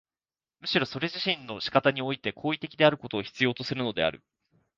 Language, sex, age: Japanese, male, 19-29